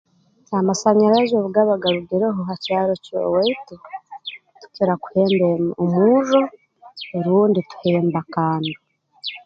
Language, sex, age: Tooro, female, 30-39